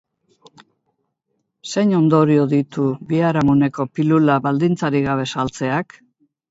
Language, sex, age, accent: Basque, female, 70-79, Mendebalekoa (Araba, Bizkaia, Gipuzkoako mendebaleko herri batzuk)